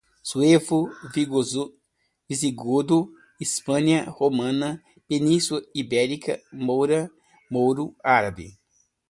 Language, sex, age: Portuguese, male, 50-59